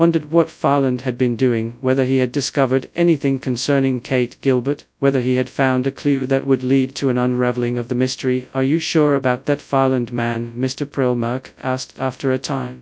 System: TTS, FastPitch